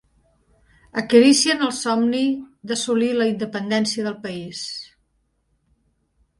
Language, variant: Catalan, Nord-Occidental